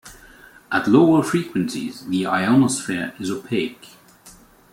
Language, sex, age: English, male, 40-49